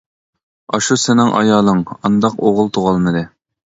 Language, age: Uyghur, 19-29